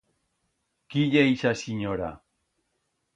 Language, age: Aragonese, 50-59